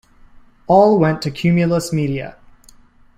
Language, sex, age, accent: English, male, 19-29, United States English